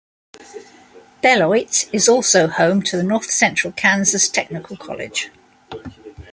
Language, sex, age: English, female, 60-69